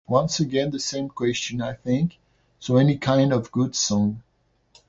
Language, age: English, 60-69